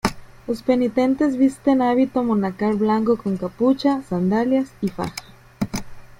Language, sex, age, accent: Spanish, female, 19-29, México